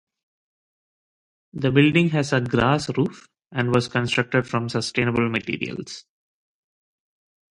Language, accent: English, India and South Asia (India, Pakistan, Sri Lanka)